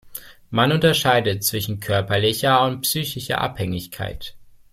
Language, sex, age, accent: German, male, 19-29, Deutschland Deutsch